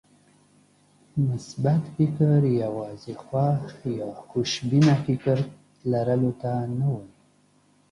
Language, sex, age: Pashto, male, 19-29